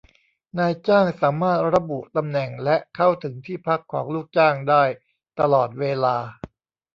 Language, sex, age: Thai, male, 50-59